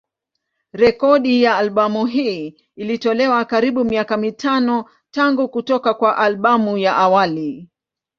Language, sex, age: Swahili, female, 50-59